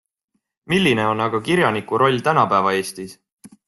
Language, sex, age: Estonian, male, 19-29